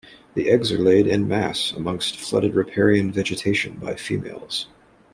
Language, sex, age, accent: English, male, 30-39, United States English